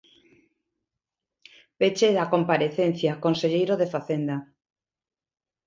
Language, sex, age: Galician, female, 60-69